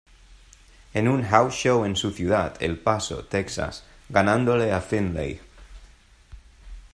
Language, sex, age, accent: Spanish, male, 19-29, España: Centro-Sur peninsular (Madrid, Toledo, Castilla-La Mancha)